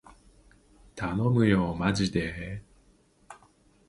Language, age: Japanese, 40-49